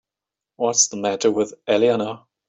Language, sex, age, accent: English, male, 50-59, United States English